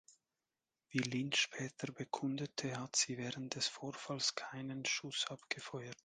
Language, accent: German, Schweizerdeutsch